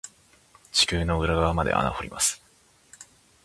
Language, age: Japanese, 19-29